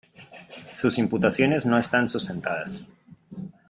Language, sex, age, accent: Spanish, male, 40-49, Andino-Pacífico: Colombia, Perú, Ecuador, oeste de Bolivia y Venezuela andina